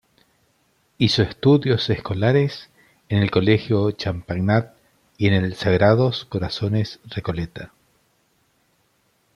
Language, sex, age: Spanish, male, 50-59